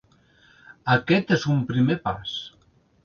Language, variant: Catalan, Central